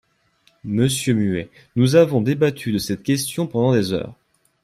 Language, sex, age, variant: French, male, 19-29, Français de métropole